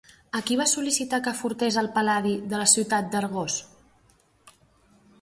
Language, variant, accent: Catalan, Central, central